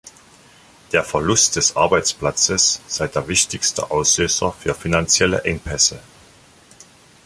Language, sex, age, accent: German, male, 50-59, Deutschland Deutsch